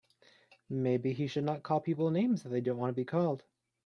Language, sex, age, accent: English, male, 19-29, United States English